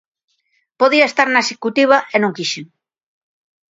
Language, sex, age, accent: Galician, female, 60-69, Normativo (estándar)